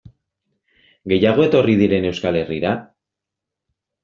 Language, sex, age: Basque, male, 19-29